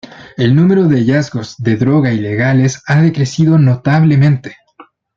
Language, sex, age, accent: Spanish, male, 19-29, Chileno: Chile, Cuyo